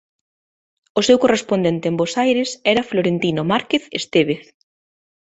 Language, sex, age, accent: Galician, female, 19-29, Normativo (estándar)